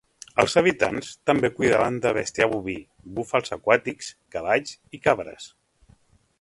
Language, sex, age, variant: Catalan, male, 40-49, Central